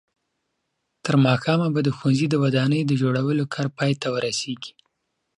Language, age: Pashto, 19-29